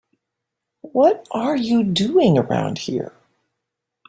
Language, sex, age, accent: English, male, 40-49, United States English